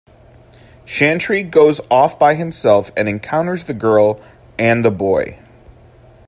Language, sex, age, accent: English, male, 19-29, United States English